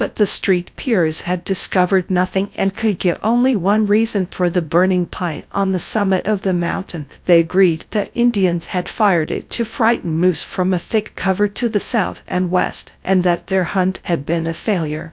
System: TTS, GradTTS